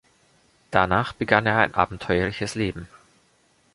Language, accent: German, Deutschland Deutsch